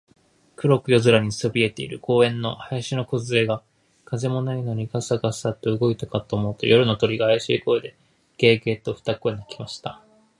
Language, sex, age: Japanese, male, 19-29